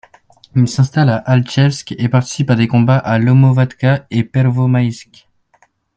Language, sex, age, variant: French, male, under 19, Français de métropole